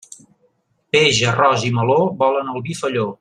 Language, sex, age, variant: Catalan, male, 40-49, Central